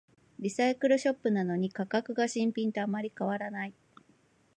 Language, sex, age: Japanese, female, 40-49